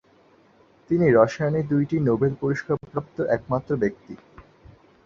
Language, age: Bengali, 19-29